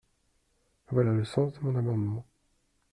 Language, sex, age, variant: French, male, 30-39, Français de métropole